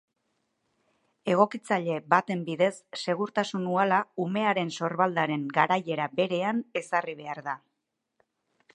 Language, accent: Basque, Erdialdekoa edo Nafarra (Gipuzkoa, Nafarroa)